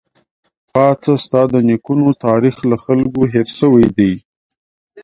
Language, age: Pashto, 30-39